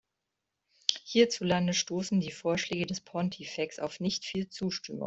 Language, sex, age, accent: German, female, 30-39, Deutschland Deutsch